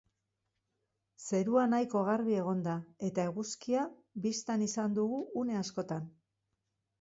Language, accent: Basque, Mendebalekoa (Araba, Bizkaia, Gipuzkoako mendebaleko herri batzuk)